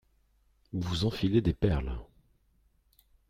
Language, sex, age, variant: French, male, 30-39, Français de métropole